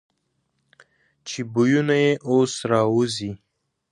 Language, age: Pashto, 19-29